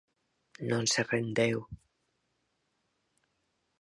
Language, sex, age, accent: Galician, female, 50-59, Normativo (estándar)